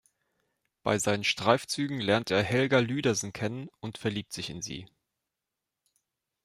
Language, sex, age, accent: German, male, 19-29, Deutschland Deutsch